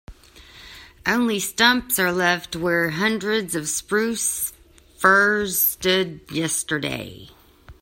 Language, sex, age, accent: English, female, 40-49, United States English